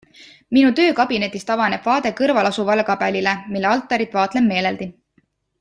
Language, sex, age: Estonian, female, 19-29